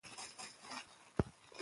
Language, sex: Pashto, female